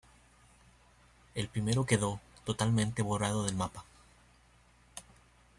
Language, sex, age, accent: Spanish, male, 19-29, América central